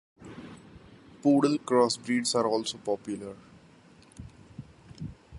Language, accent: English, India and South Asia (India, Pakistan, Sri Lanka)